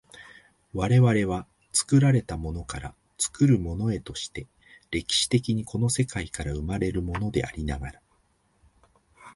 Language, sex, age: Japanese, male, 50-59